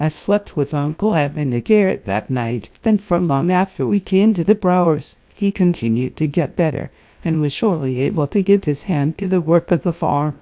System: TTS, GlowTTS